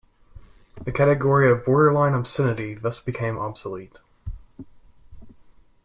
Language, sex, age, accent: English, male, 19-29, United States English